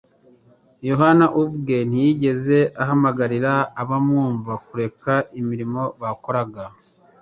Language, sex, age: Kinyarwanda, male, 40-49